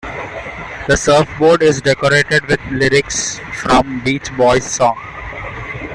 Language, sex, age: English, male, under 19